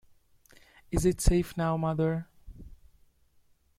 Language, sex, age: English, male, 30-39